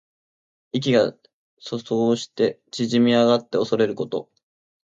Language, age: Japanese, 19-29